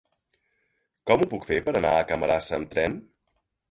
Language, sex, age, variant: Catalan, male, 40-49, Central